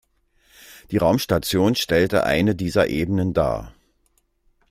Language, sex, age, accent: German, male, 60-69, Deutschland Deutsch